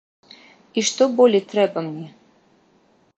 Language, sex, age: Belarusian, female, 30-39